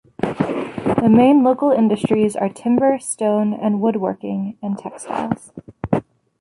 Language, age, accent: English, 30-39, United States English